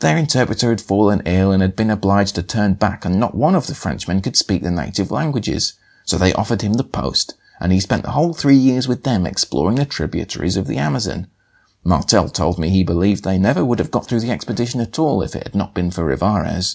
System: none